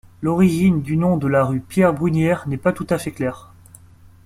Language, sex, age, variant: French, male, 19-29, Français de métropole